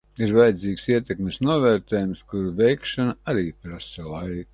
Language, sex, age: Latvian, male, 60-69